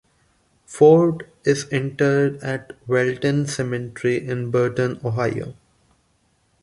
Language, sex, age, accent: English, male, 19-29, India and South Asia (India, Pakistan, Sri Lanka)